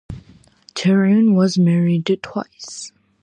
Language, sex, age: English, female, under 19